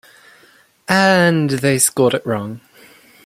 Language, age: English, under 19